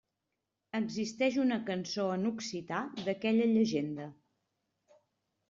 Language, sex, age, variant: Catalan, female, 40-49, Central